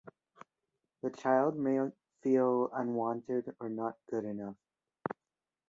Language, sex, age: English, male, 19-29